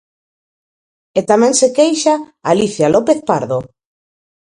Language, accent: Galician, Normativo (estándar)